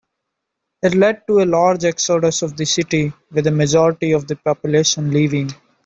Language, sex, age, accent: English, male, 19-29, India and South Asia (India, Pakistan, Sri Lanka)